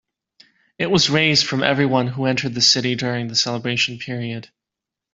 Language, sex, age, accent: English, male, 19-29, United States English